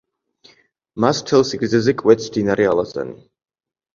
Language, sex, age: Georgian, male, 19-29